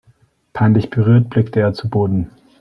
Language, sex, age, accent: German, male, 19-29, Österreichisches Deutsch